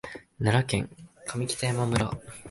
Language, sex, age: Japanese, male, 19-29